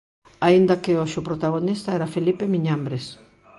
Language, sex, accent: Galician, female, Normativo (estándar)